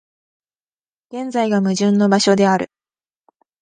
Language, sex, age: Japanese, female, 19-29